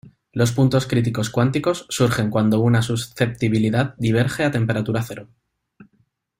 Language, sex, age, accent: Spanish, male, 30-39, España: Sur peninsular (Andalucia, Extremadura, Murcia)